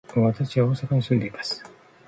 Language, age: Japanese, 50-59